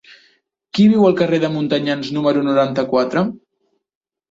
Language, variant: Catalan, Central